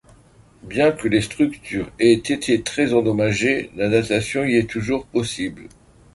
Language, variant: French, Français de métropole